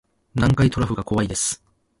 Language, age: Japanese, 40-49